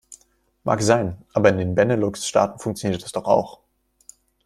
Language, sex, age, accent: German, male, 19-29, Deutschland Deutsch